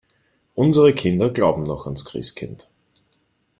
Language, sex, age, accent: German, male, 19-29, Österreichisches Deutsch